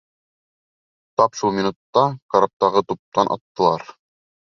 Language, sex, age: Bashkir, male, 19-29